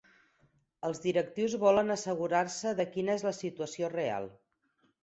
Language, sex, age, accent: Catalan, female, 40-49, gironí